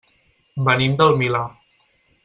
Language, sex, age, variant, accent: Catalan, male, 19-29, Central, central; Barceloní